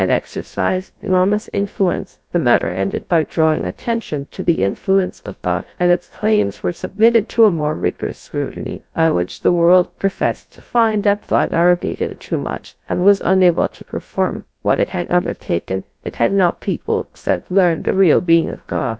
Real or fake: fake